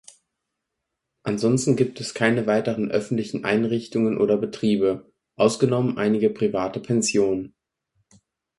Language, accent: German, Deutschland Deutsch